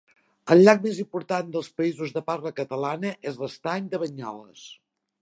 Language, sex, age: Catalan, female, 60-69